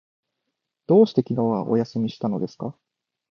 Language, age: Japanese, 19-29